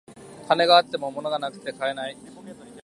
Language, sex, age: Japanese, male, 19-29